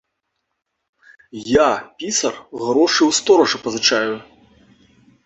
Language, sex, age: Belarusian, male, 40-49